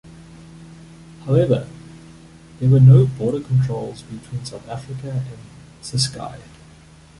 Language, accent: English, Southern African (South Africa, Zimbabwe, Namibia)